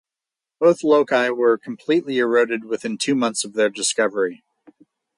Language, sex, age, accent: English, male, 40-49, United States English